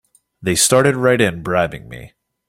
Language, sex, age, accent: English, male, 19-29, United States English